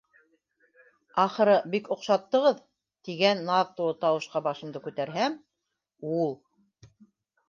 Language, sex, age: Bashkir, female, 60-69